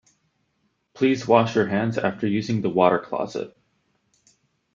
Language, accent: English, United States English